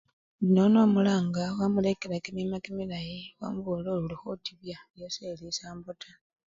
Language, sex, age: Luyia, male, 30-39